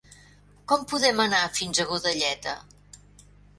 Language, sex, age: Catalan, female, 70-79